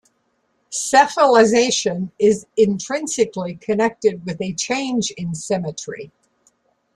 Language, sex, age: English, female, 70-79